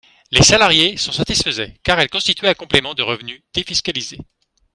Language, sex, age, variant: French, male, 40-49, Français de métropole